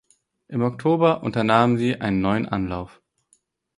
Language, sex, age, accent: German, male, 19-29, Deutschland Deutsch